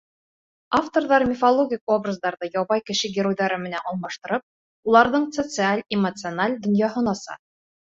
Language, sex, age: Bashkir, female, 30-39